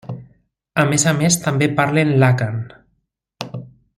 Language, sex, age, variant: Catalan, male, 40-49, Central